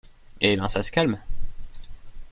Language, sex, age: French, male, under 19